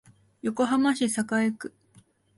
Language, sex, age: Japanese, female, 19-29